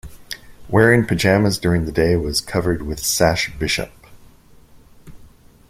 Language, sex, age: English, male, 50-59